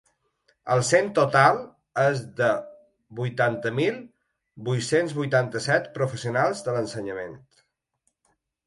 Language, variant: Catalan, Balear